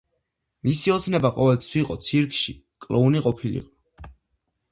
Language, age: Georgian, under 19